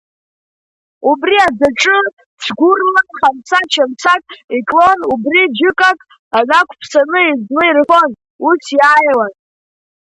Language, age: Abkhazian, under 19